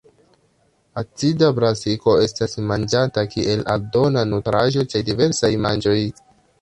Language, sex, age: Esperanto, male, 19-29